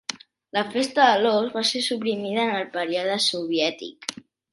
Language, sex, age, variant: Catalan, male, under 19, Central